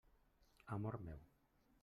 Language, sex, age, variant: Catalan, male, 50-59, Central